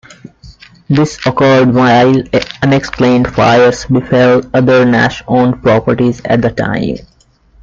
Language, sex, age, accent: English, male, under 19, India and South Asia (India, Pakistan, Sri Lanka)